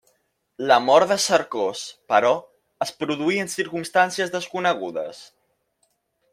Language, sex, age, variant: Catalan, male, under 19, Central